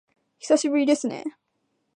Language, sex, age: Japanese, female, under 19